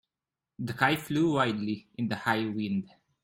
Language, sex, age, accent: English, male, 19-29, Filipino